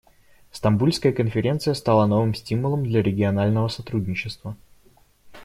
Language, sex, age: Russian, male, 19-29